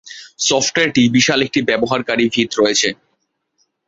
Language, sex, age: Bengali, male, 19-29